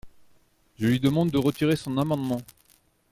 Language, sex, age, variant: French, male, 40-49, Français de métropole